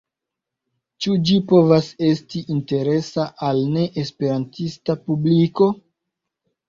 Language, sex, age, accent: Esperanto, male, 19-29, Internacia